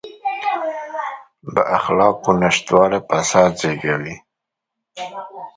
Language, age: Pashto, 30-39